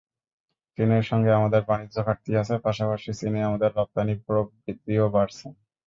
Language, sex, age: Bengali, male, 19-29